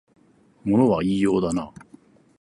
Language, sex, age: Japanese, male, 40-49